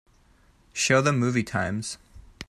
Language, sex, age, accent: English, male, 30-39, United States English